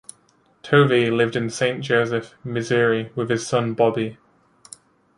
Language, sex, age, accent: English, male, 19-29, England English